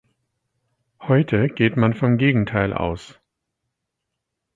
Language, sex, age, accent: German, male, 40-49, Deutschland Deutsch